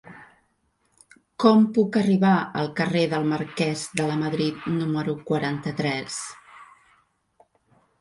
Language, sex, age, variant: Catalan, female, 50-59, Central